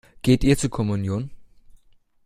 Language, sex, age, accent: German, male, under 19, Deutschland Deutsch